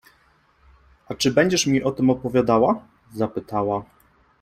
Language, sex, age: Polish, male, 30-39